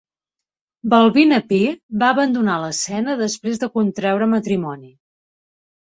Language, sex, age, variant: Catalan, female, 40-49, Central